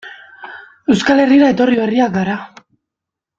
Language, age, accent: Basque, 19-29, Mendebalekoa (Araba, Bizkaia, Gipuzkoako mendebaleko herri batzuk)